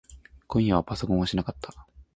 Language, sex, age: Japanese, male, 19-29